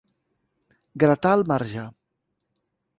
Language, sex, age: Catalan, male, 40-49